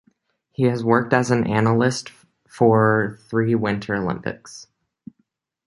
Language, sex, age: English, male, under 19